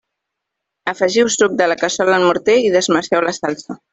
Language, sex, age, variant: Catalan, female, 19-29, Central